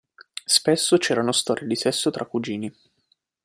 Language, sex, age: Italian, male, 19-29